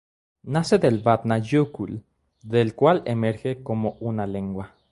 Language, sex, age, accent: Spanish, male, 19-29, México